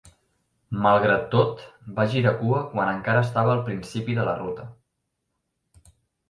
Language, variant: Catalan, Central